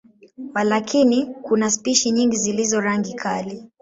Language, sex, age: Swahili, male, 19-29